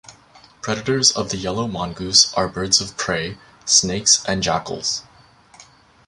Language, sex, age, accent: English, male, 19-29, Canadian English